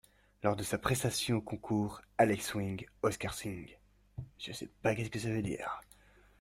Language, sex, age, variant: French, male, under 19, Français de métropole